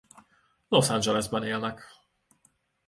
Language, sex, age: Hungarian, male, 30-39